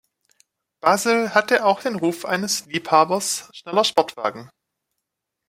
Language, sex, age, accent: German, male, 19-29, Deutschland Deutsch